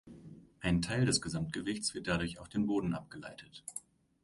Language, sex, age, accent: German, male, 19-29, Deutschland Deutsch